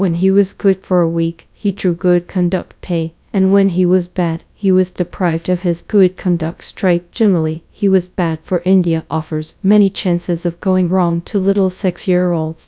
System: TTS, GradTTS